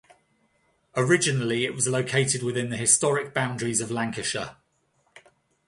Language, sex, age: English, male, 40-49